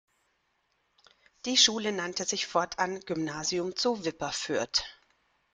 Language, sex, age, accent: German, female, 40-49, Deutschland Deutsch